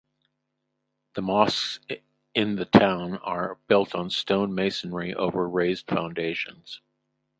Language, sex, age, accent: English, male, 60-69, United States English